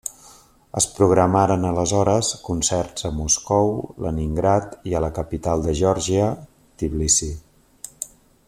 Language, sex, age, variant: Catalan, male, 40-49, Central